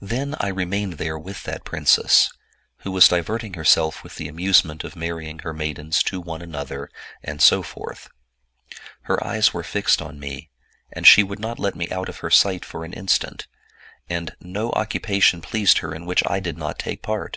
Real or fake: real